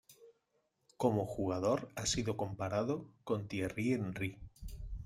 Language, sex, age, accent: Spanish, male, 30-39, España: Sur peninsular (Andalucia, Extremadura, Murcia)